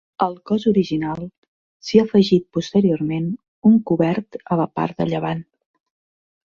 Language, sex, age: Catalan, female, 50-59